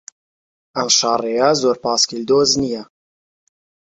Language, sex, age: Central Kurdish, male, 19-29